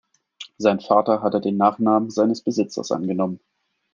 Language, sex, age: German, male, 30-39